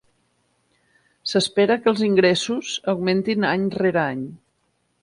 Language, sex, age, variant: Catalan, female, 50-59, Central